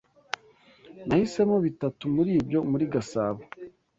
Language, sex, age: Kinyarwanda, male, 19-29